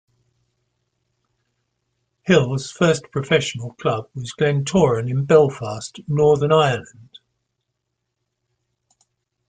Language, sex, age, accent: English, male, 70-79, England English